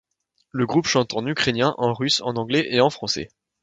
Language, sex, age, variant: French, male, 19-29, Français de métropole